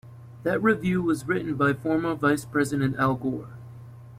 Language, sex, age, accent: English, female, 19-29, United States English